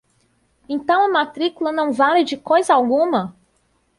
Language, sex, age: Portuguese, female, 30-39